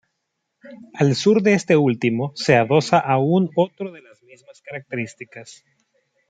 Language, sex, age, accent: Spanish, male, 30-39, América central